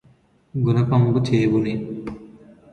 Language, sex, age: Telugu, male, under 19